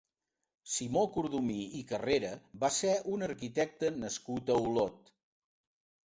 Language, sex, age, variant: Catalan, male, 60-69, Central